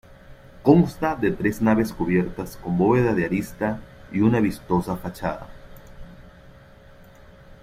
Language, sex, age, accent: Spanish, male, 30-39, Caribe: Cuba, Venezuela, Puerto Rico, República Dominicana, Panamá, Colombia caribeña, México caribeño, Costa del golfo de México